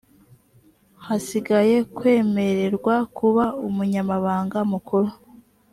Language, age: Kinyarwanda, 19-29